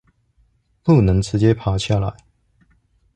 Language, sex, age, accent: Chinese, male, 19-29, 出生地：彰化縣